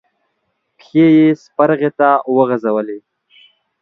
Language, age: Pashto, 30-39